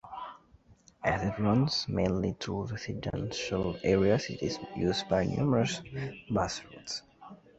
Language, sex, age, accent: English, male, 19-29, England English